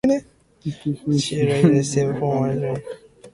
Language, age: English, 19-29